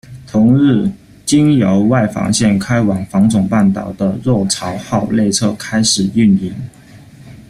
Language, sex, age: Chinese, male, 19-29